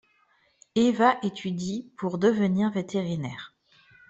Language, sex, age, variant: French, female, 30-39, Français de métropole